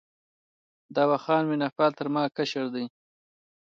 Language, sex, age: Pashto, male, 30-39